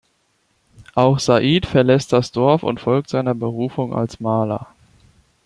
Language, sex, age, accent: German, male, 19-29, Deutschland Deutsch